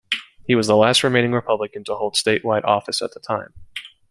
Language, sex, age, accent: English, male, 19-29, United States English